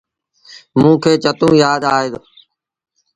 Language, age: Sindhi Bhil, 19-29